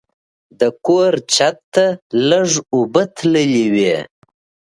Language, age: Pashto, 19-29